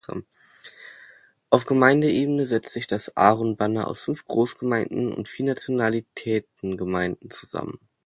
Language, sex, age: German, male, under 19